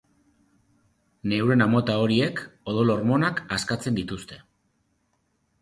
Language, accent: Basque, Mendebalekoa (Araba, Bizkaia, Gipuzkoako mendebaleko herri batzuk)